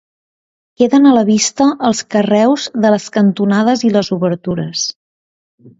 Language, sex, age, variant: Catalan, female, 19-29, Central